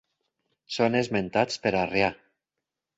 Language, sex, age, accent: Catalan, male, 40-49, valencià